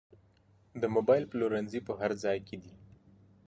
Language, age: Pashto, 30-39